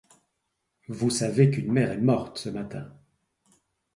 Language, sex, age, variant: French, male, 60-69, Français de métropole